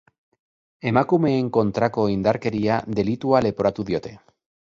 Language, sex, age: Basque, male, 40-49